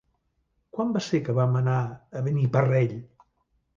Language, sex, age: Catalan, male, 50-59